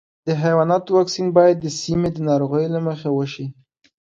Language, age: Pashto, under 19